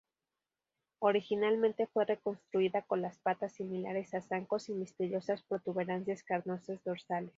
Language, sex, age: Spanish, female, 19-29